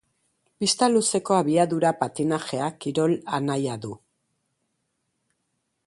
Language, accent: Basque, Mendebalekoa (Araba, Bizkaia, Gipuzkoako mendebaleko herri batzuk)